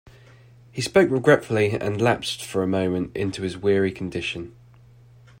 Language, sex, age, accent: English, male, 19-29, England English